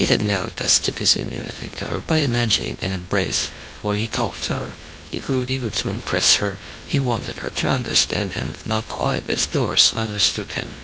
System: TTS, GlowTTS